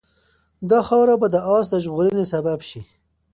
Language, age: Pashto, 19-29